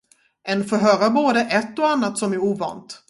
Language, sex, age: Swedish, female, 40-49